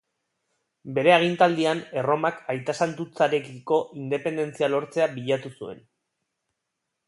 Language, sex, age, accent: Basque, male, 30-39, Erdialdekoa edo Nafarra (Gipuzkoa, Nafarroa)